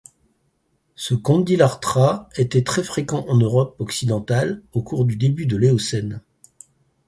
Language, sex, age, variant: French, male, 60-69, Français de métropole